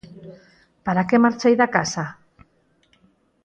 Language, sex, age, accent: Galician, female, 40-49, Normativo (estándar)